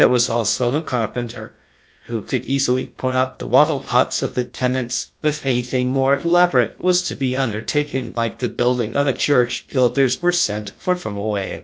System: TTS, GlowTTS